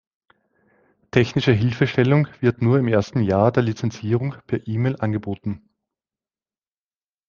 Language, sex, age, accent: German, male, 40-49, Österreichisches Deutsch